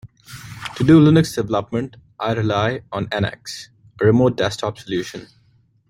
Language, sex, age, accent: English, male, 19-29, India and South Asia (India, Pakistan, Sri Lanka)